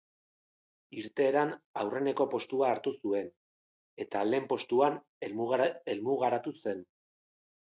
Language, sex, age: Basque, male, 50-59